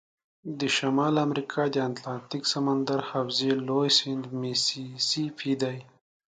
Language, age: Pashto, 19-29